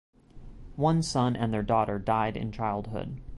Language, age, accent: English, 19-29, United States English